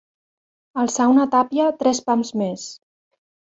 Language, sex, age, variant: Catalan, female, 40-49, Central